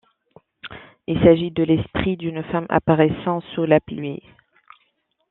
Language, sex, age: French, female, 19-29